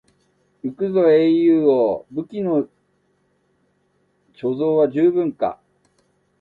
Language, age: Japanese, 60-69